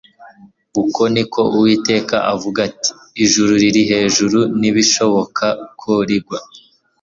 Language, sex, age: Kinyarwanda, male, 19-29